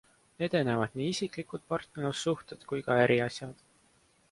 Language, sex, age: Estonian, male, 19-29